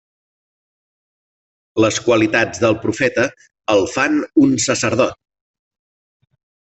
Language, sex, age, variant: Catalan, male, 40-49, Central